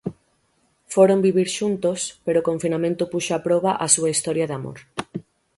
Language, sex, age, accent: Galician, female, 19-29, Central (gheada); Oriental (común en zona oriental)